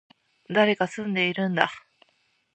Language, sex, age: Japanese, female, 19-29